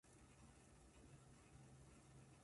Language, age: Japanese, 19-29